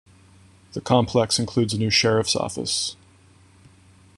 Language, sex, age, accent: English, male, 30-39, United States English